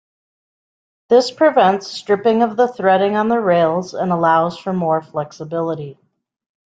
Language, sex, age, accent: English, female, 50-59, United States English